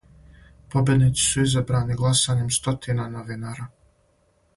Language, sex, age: Serbian, male, 19-29